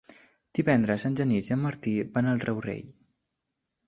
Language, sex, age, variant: Catalan, male, under 19, Nord-Occidental